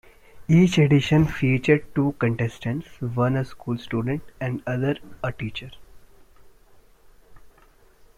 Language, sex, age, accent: English, male, under 19, India and South Asia (India, Pakistan, Sri Lanka)